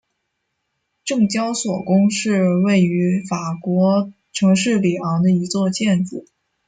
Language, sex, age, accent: Chinese, female, 19-29, 出生地：北京市